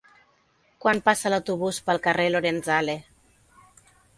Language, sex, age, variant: Catalan, female, 40-49, Central